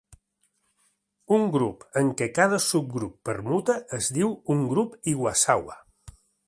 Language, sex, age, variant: Catalan, male, 60-69, Central